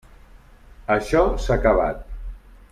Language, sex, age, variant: Catalan, male, 40-49, Central